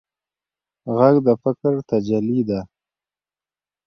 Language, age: Pashto, 19-29